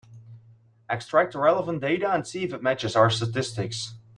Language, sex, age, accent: English, male, 19-29, United States English